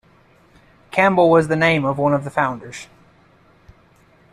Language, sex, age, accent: English, male, 30-39, United States English